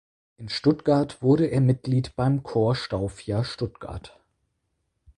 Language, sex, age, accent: German, male, 19-29, Deutschland Deutsch